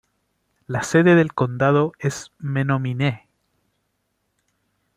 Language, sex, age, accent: Spanish, male, 19-29, Chileno: Chile, Cuyo